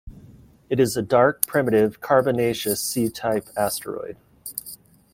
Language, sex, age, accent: English, male, 30-39, United States English